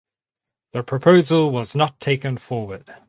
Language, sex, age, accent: English, male, 30-39, New Zealand English